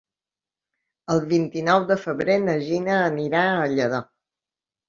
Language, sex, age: Catalan, female, 50-59